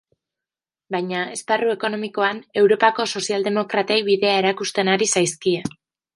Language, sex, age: Basque, female, 19-29